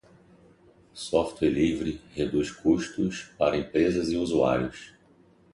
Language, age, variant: Portuguese, 40-49, Portuguese (Brasil)